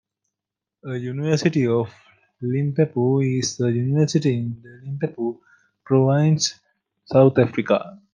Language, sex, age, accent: English, male, 19-29, England English